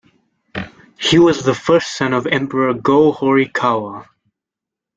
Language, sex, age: English, male, under 19